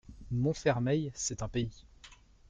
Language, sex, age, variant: French, male, 19-29, Français de métropole